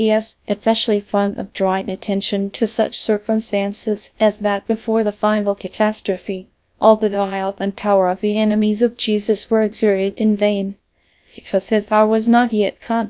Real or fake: fake